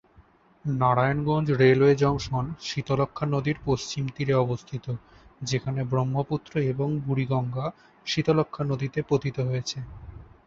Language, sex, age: Bengali, male, 19-29